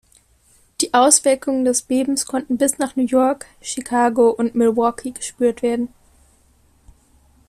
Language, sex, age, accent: German, female, 19-29, Deutschland Deutsch